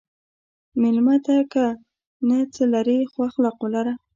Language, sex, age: Pashto, female, under 19